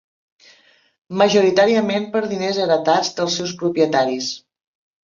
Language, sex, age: Catalan, female, 60-69